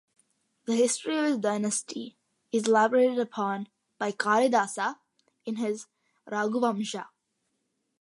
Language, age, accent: English, under 19, United States English